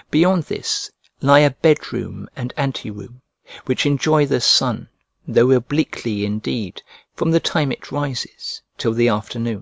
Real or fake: real